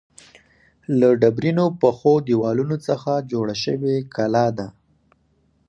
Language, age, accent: Pashto, 19-29, معیاري پښتو